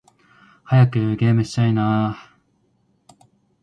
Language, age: Japanese, 19-29